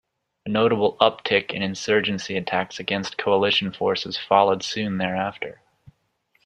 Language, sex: English, male